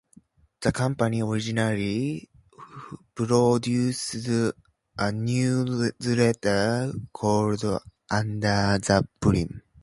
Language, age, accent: English, 19-29, United States English